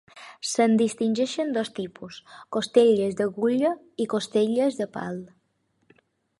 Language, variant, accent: Catalan, Balear, mallorquí